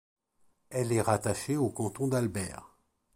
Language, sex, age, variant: French, male, 50-59, Français de métropole